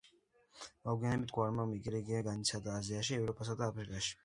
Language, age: Georgian, under 19